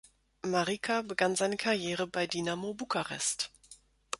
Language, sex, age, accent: German, female, 40-49, Deutschland Deutsch